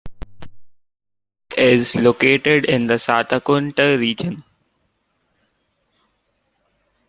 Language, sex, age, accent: English, male, 19-29, India and South Asia (India, Pakistan, Sri Lanka)